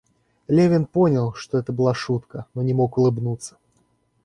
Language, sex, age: Russian, male, 19-29